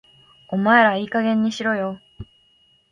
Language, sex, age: Japanese, female, 19-29